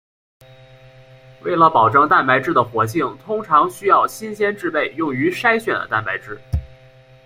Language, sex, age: Chinese, male, under 19